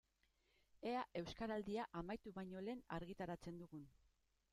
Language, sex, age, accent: Basque, female, 40-49, Mendebalekoa (Araba, Bizkaia, Gipuzkoako mendebaleko herri batzuk)